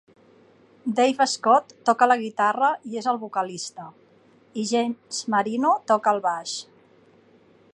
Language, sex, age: Catalan, female, 40-49